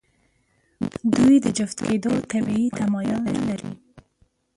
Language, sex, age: Pashto, female, 19-29